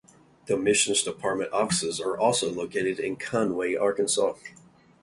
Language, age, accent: English, 19-29, United States English